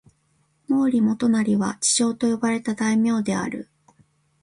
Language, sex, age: Japanese, female, 40-49